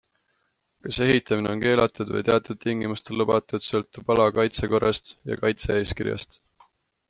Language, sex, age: Estonian, male, 19-29